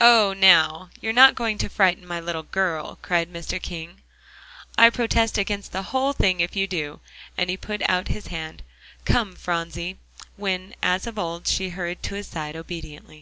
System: none